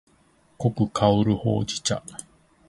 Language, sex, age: Japanese, male, 40-49